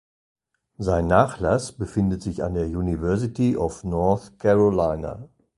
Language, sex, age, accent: German, male, 60-69, Deutschland Deutsch